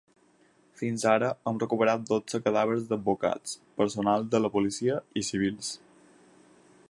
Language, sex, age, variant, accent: Catalan, male, 19-29, Balear, mallorquí